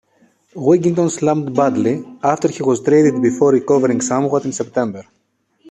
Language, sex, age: English, male, 40-49